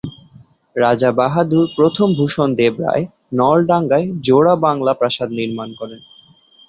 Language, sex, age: Bengali, male, 19-29